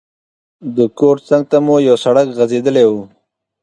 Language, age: Pashto, 30-39